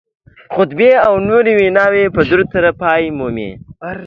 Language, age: Pashto, under 19